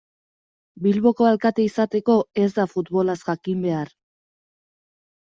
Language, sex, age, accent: Basque, female, 19-29, Erdialdekoa edo Nafarra (Gipuzkoa, Nafarroa)